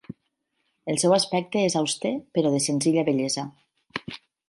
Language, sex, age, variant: Catalan, female, 40-49, Nord-Occidental